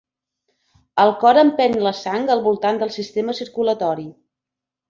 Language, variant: Catalan, Central